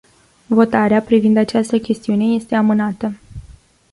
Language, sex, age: Romanian, female, 19-29